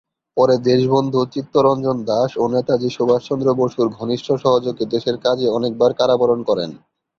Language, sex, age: Bengali, male, 19-29